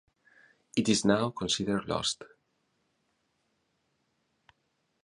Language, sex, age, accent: English, male, 50-59, England English